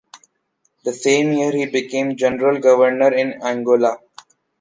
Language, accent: English, India and South Asia (India, Pakistan, Sri Lanka)